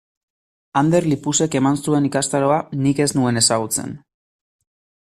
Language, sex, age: Basque, male, 30-39